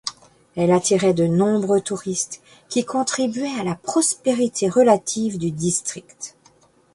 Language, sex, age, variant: French, female, 50-59, Français de métropole